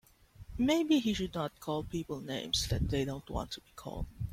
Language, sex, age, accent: English, female, 30-39, Filipino